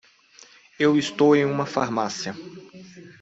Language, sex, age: Portuguese, male, 19-29